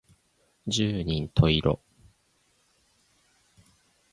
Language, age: Japanese, under 19